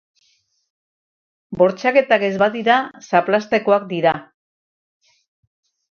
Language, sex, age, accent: Basque, female, 70-79, Mendebalekoa (Araba, Bizkaia, Gipuzkoako mendebaleko herri batzuk)